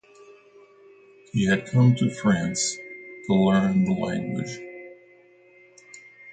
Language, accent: English, United States English